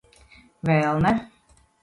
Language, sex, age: Latvian, female, 50-59